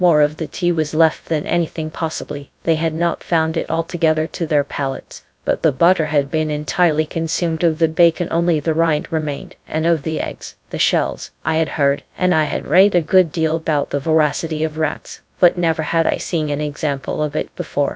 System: TTS, GradTTS